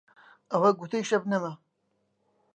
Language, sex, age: Central Kurdish, male, 19-29